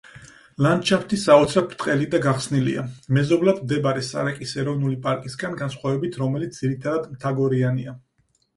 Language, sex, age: Georgian, male, 30-39